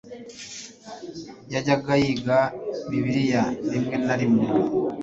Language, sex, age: Kinyarwanda, male, 30-39